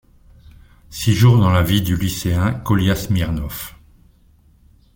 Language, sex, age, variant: French, male, 60-69, Français de métropole